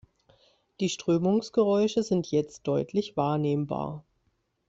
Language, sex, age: German, female, 30-39